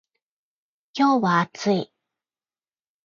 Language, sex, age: Japanese, female, 50-59